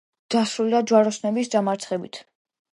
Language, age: Georgian, under 19